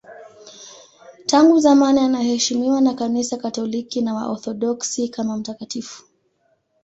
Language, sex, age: Swahili, female, 19-29